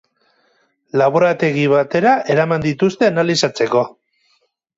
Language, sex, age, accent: Basque, male, 30-39, Mendebalekoa (Araba, Bizkaia, Gipuzkoako mendebaleko herri batzuk)